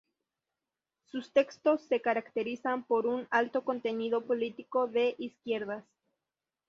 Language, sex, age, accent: Spanish, female, 19-29, México